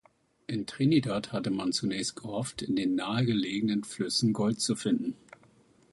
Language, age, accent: German, 50-59, Deutschland Deutsch